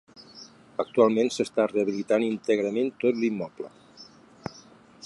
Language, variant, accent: Catalan, Central, central